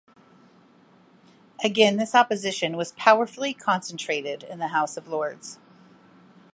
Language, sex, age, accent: English, female, 40-49, United States English